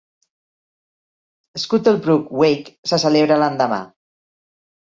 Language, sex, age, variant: Catalan, female, 40-49, Central